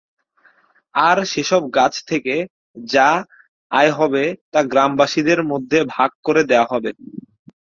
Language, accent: Bengali, Native